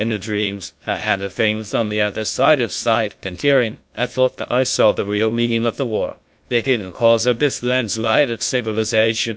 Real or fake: fake